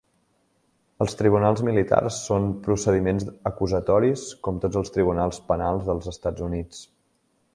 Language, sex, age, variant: Catalan, male, 19-29, Septentrional